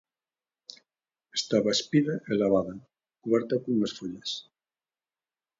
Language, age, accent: Galician, 50-59, Central (gheada)